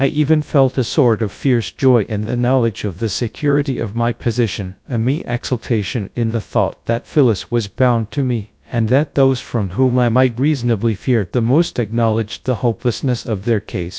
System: TTS, GradTTS